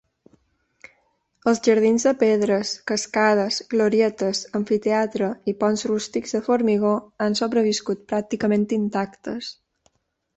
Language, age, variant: Catalan, 30-39, Balear